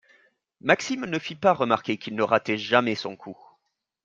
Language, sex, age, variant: French, male, 19-29, Français de métropole